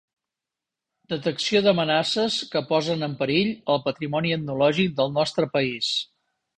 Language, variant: Catalan, Central